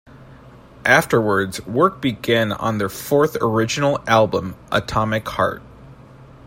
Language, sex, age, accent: English, male, 19-29, United States English